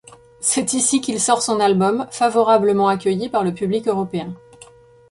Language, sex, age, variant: French, female, 30-39, Français de métropole